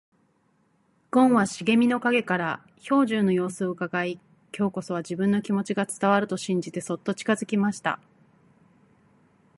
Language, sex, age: Japanese, female, 40-49